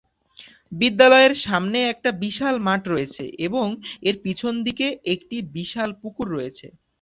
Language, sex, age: Bengali, male, 19-29